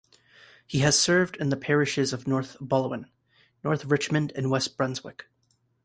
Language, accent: English, United States English